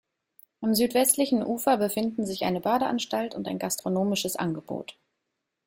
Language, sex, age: German, female, 30-39